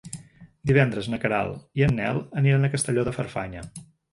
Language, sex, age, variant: Catalan, male, 50-59, Septentrional